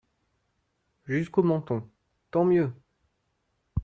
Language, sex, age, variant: French, male, 19-29, Français de métropole